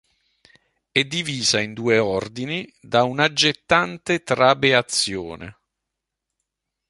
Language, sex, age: Italian, male, 40-49